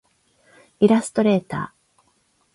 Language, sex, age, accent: Japanese, female, 50-59, 関西; 関東